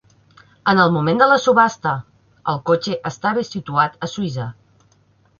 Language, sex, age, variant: Catalan, female, 30-39, Central